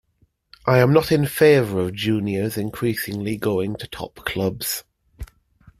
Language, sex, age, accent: English, male, 30-39, England English